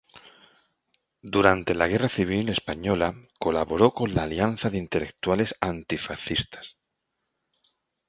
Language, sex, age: Spanish, male, 50-59